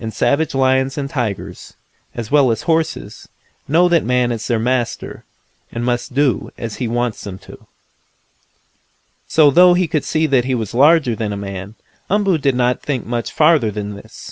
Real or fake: real